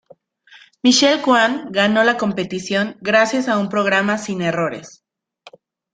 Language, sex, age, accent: Spanish, female, 19-29, México